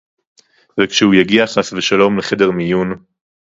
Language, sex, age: Hebrew, male, 19-29